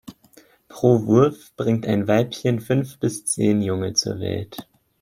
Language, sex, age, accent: German, male, 19-29, Deutschland Deutsch